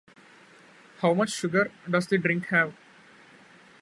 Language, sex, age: English, male, 19-29